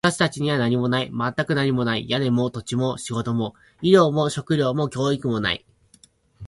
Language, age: Japanese, 19-29